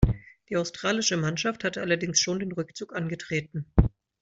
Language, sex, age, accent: German, male, 30-39, Deutschland Deutsch